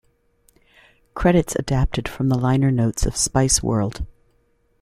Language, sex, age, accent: English, female, 50-59, United States English